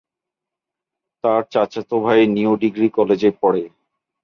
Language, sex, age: Bengali, male, 40-49